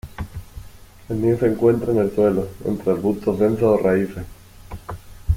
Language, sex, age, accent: Spanish, male, 19-29, España: Sur peninsular (Andalucia, Extremadura, Murcia)